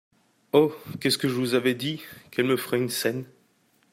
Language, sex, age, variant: French, male, 19-29, Français de métropole